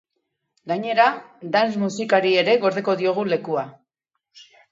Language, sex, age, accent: Basque, female, 40-49, Erdialdekoa edo Nafarra (Gipuzkoa, Nafarroa)